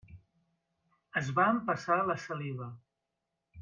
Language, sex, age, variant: Catalan, male, 50-59, Central